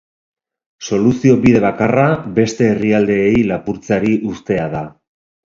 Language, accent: Basque, Erdialdekoa edo Nafarra (Gipuzkoa, Nafarroa)